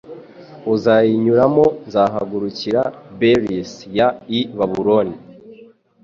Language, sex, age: Kinyarwanda, male, 19-29